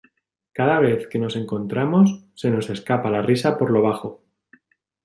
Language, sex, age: Spanish, male, 30-39